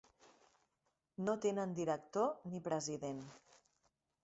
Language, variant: Catalan, Central